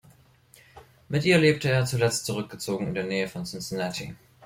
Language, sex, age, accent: German, male, 19-29, Deutschland Deutsch